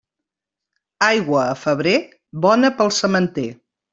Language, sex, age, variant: Catalan, female, 50-59, Central